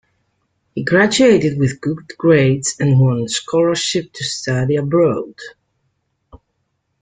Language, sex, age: English, female, 40-49